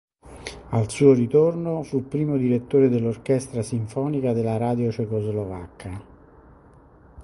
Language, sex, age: Italian, male, 60-69